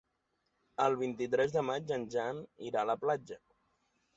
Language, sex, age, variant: Catalan, male, 19-29, Nord-Occidental